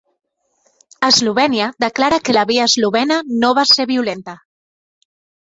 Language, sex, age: Catalan, female, 30-39